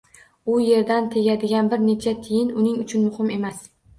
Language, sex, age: Uzbek, female, 19-29